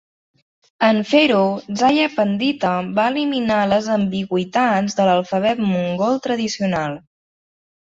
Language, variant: Catalan, Central